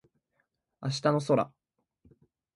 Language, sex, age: Japanese, male, 19-29